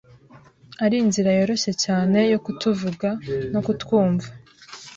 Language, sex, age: Kinyarwanda, female, 19-29